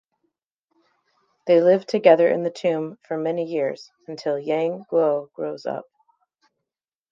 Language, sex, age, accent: English, female, 30-39, United States English